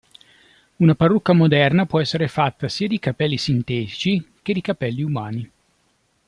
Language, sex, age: Italian, male, 40-49